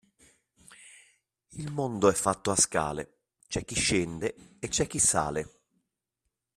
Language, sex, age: Italian, male, 50-59